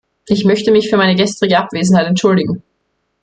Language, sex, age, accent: German, female, 19-29, Österreichisches Deutsch